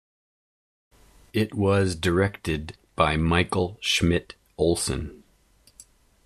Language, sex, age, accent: English, male, 50-59, United States English